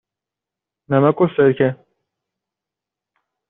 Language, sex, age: Persian, male, under 19